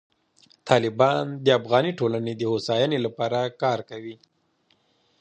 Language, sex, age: Pashto, male, 30-39